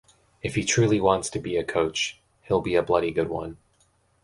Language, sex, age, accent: English, male, 19-29, United States English